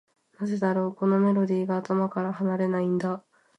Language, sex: Japanese, female